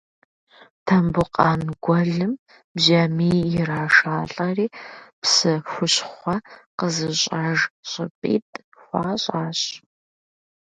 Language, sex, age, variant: Kabardian, female, 30-39, Адыгэбзэ (Къэбэрдей, Кирил, псоми зэдай)